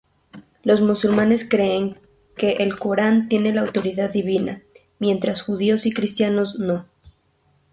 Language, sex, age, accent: Spanish, female, 19-29, México